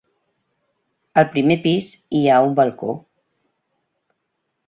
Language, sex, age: Catalan, female, 60-69